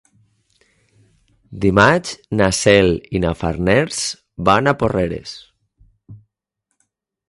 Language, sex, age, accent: Catalan, male, 40-49, valencià